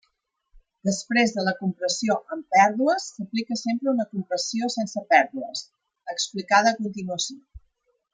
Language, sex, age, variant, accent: Catalan, female, 50-59, Nord-Occidental, Empordanès